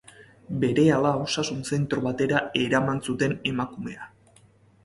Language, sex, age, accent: Basque, male, 30-39, Erdialdekoa edo Nafarra (Gipuzkoa, Nafarroa)